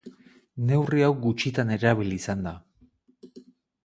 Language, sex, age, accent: Basque, male, 40-49, Erdialdekoa edo Nafarra (Gipuzkoa, Nafarroa)